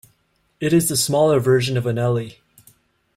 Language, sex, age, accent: English, male, 19-29, United States English